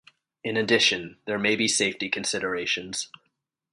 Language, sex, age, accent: English, male, 19-29, United States English